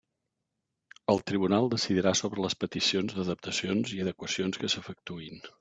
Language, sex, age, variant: Catalan, male, 50-59, Central